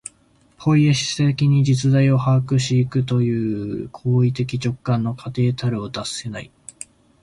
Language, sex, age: Japanese, male, 19-29